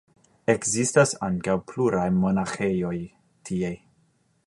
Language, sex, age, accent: Esperanto, male, 19-29, Internacia